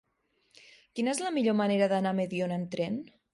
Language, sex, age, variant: Catalan, female, 30-39, Nord-Occidental